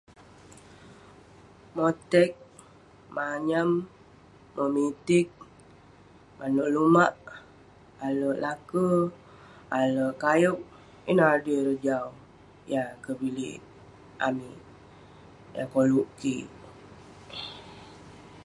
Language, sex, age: Western Penan, female, 30-39